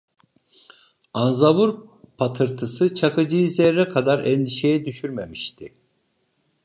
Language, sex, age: Turkish, male, 50-59